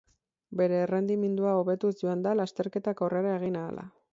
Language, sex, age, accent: Basque, female, 19-29, Erdialdekoa edo Nafarra (Gipuzkoa, Nafarroa)